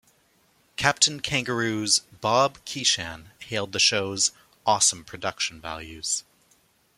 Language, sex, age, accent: English, male, 30-39, Canadian English